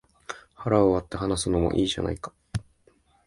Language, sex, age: Japanese, male, 19-29